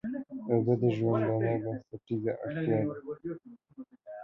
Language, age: Pashto, under 19